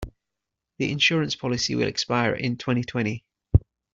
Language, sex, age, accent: English, male, 30-39, England English